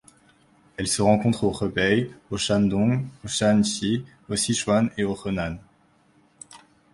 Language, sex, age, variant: French, male, 19-29, Français de métropole